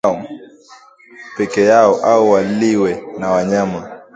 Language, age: Swahili, 19-29